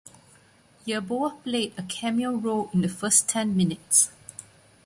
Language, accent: English, Malaysian English